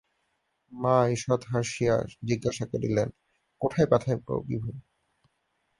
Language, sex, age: Bengali, male, 19-29